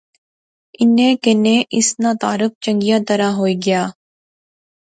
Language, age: Pahari-Potwari, 19-29